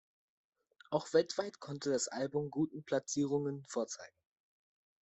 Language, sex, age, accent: German, male, under 19, Deutschland Deutsch